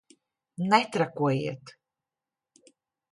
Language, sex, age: Latvian, female, 60-69